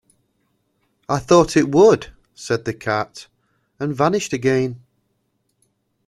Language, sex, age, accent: English, male, 40-49, England English